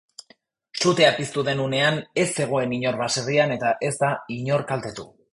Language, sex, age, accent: Basque, male, 19-29, Erdialdekoa edo Nafarra (Gipuzkoa, Nafarroa)